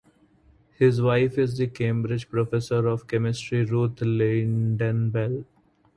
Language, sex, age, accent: English, male, 19-29, India and South Asia (India, Pakistan, Sri Lanka)